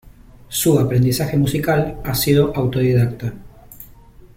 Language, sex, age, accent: Spanish, male, 40-49, Rioplatense: Argentina, Uruguay, este de Bolivia, Paraguay